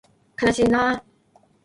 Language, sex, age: Japanese, female, 19-29